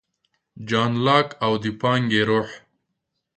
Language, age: Pashto, 30-39